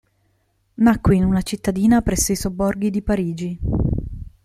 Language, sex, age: Italian, female, 30-39